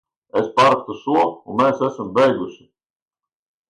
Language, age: Latvian, 40-49